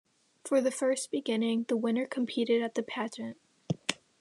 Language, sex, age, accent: English, female, under 19, United States English